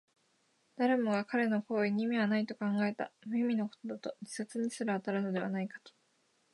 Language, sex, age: Japanese, female, 19-29